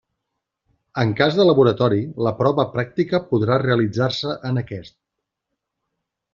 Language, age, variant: Catalan, 40-49, Central